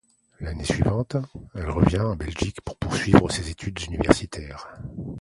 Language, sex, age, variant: French, male, 50-59, Français de métropole